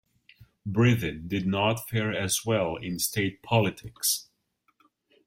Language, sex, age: English, male, 30-39